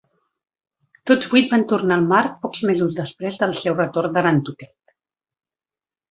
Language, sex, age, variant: Catalan, female, 50-59, Central